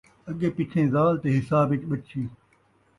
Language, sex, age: Saraiki, male, 50-59